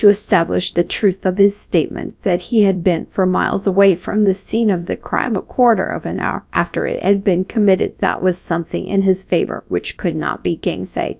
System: TTS, GradTTS